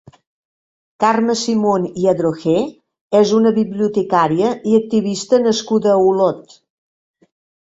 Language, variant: Catalan, Septentrional